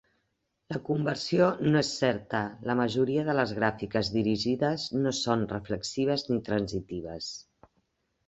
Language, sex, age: Catalan, female, 60-69